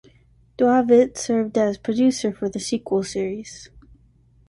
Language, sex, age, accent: English, female, 19-29, United States English